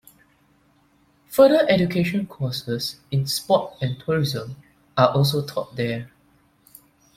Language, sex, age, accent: English, male, 19-29, Singaporean English